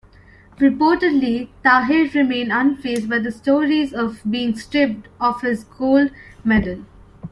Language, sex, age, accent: English, female, 19-29, India and South Asia (India, Pakistan, Sri Lanka)